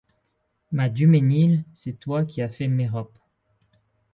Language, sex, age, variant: French, male, 30-39, Français de métropole